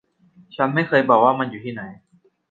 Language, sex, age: Thai, male, under 19